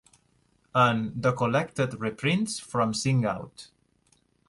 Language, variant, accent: Catalan, Balear, mallorquí